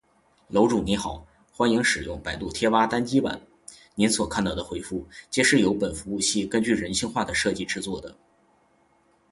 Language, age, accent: Chinese, 19-29, 出生地：吉林省